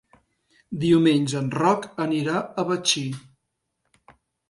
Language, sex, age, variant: Catalan, male, 50-59, Central